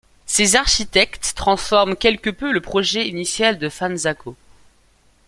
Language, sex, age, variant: French, male, under 19, Français de métropole